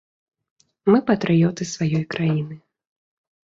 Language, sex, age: Belarusian, female, 30-39